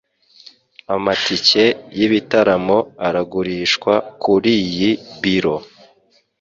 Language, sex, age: Kinyarwanda, male, 19-29